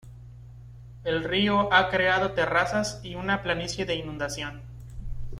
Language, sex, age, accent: Spanish, male, 19-29, México